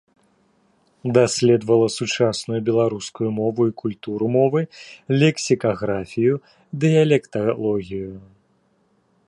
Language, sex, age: Belarusian, male, 40-49